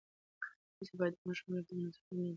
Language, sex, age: Pashto, female, 19-29